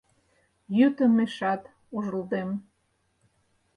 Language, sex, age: Mari, female, 60-69